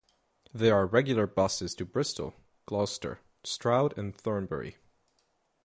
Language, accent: English, United States English